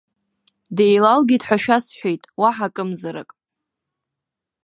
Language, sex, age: Abkhazian, female, under 19